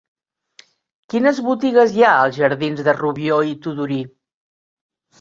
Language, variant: Catalan, Central